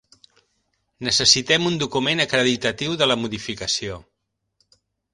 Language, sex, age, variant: Catalan, male, 50-59, Central